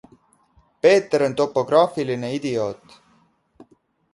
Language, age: Estonian, 30-39